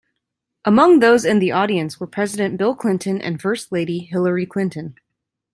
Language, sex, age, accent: English, female, 19-29, United States English